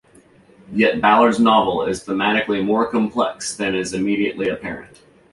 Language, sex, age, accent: English, male, 19-29, United States English